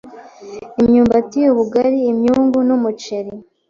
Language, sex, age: Kinyarwanda, female, 19-29